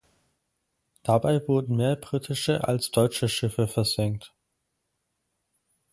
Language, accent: German, Deutschland Deutsch